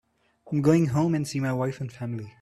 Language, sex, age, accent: English, male, 19-29, India and South Asia (India, Pakistan, Sri Lanka)